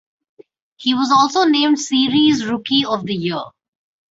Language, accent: English, India and South Asia (India, Pakistan, Sri Lanka)